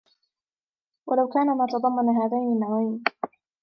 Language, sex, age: Arabic, female, 19-29